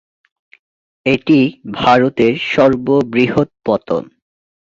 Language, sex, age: Bengali, male, 19-29